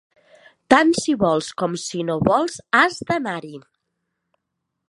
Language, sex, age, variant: Catalan, female, 30-39, Central